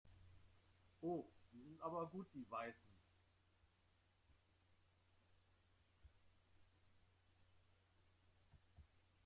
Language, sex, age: German, male, 50-59